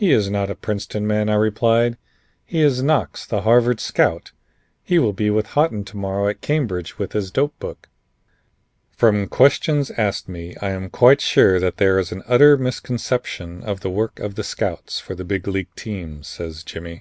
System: none